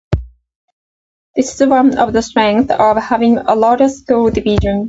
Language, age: English, 40-49